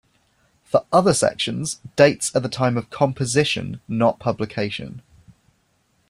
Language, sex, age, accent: English, male, 19-29, England English